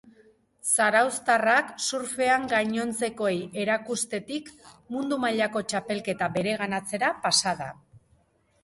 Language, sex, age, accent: Basque, female, 40-49, Mendebalekoa (Araba, Bizkaia, Gipuzkoako mendebaleko herri batzuk)